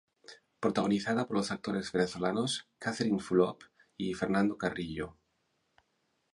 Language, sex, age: Spanish, male, 50-59